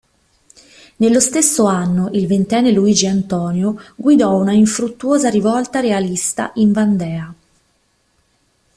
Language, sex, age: Italian, female, 19-29